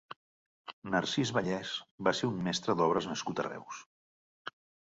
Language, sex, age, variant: Catalan, male, 50-59, Central